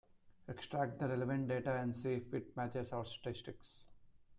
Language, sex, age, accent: English, male, 19-29, India and South Asia (India, Pakistan, Sri Lanka)